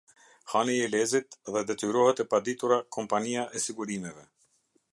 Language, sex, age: Albanian, male, 50-59